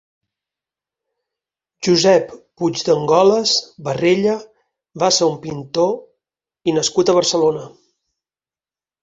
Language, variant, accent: Catalan, Balear, mallorquí